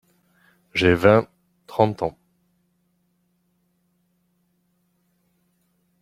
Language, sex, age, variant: French, male, 30-39, Français de métropole